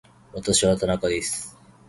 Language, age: Japanese, 19-29